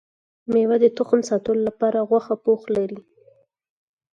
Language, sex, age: Pashto, female, 19-29